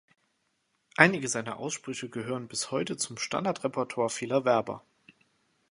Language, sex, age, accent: German, male, 30-39, Deutschland Deutsch